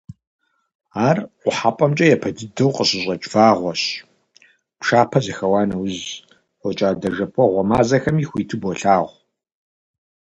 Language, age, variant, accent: Kabardian, 40-49, Адыгэбзэ (Къэбэрдей, Кирил, псоми зэдай), Джылэхъстэней (Gilahsteney)